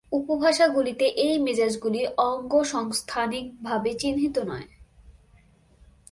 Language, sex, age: Bengali, female, 19-29